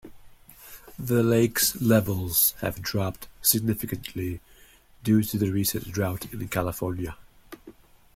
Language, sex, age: English, male, 50-59